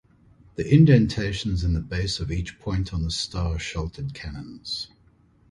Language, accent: English, Southern African (South Africa, Zimbabwe, Namibia)